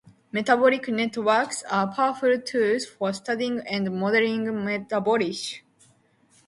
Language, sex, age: English, female, under 19